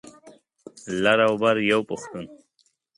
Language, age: Pashto, 30-39